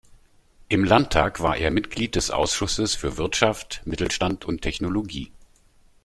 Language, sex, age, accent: German, male, 50-59, Deutschland Deutsch